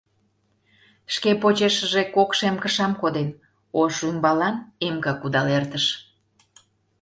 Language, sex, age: Mari, female, 30-39